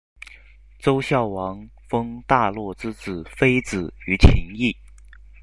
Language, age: Chinese, 19-29